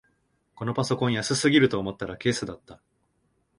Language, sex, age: Japanese, male, 19-29